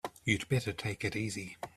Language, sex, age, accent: English, male, 30-39, New Zealand English